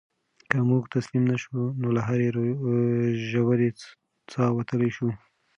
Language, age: Pashto, 19-29